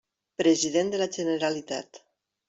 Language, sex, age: Catalan, female, 50-59